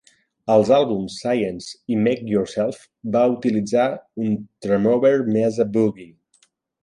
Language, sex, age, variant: Catalan, male, 40-49, Central